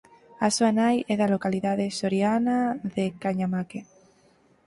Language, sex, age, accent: Galician, female, 19-29, Central (gheada)